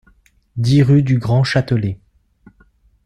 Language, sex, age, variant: French, male, 19-29, Français de métropole